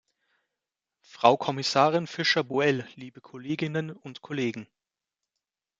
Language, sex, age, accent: German, male, 19-29, Deutschland Deutsch